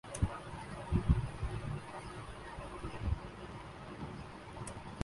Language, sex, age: Urdu, male, 19-29